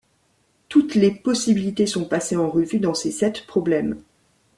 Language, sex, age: French, female, 40-49